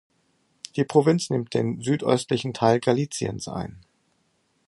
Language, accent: German, Norddeutsch